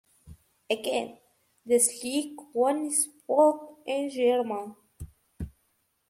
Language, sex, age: English, female, 40-49